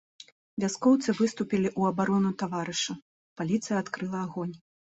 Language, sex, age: Belarusian, female, 30-39